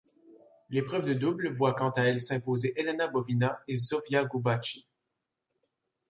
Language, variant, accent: French, Français d'Amérique du Nord, Français du Canada